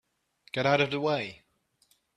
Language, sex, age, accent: English, male, under 19, England English